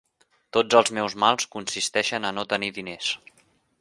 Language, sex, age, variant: Catalan, male, 19-29, Central